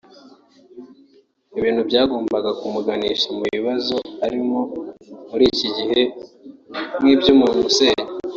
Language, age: Kinyarwanda, 19-29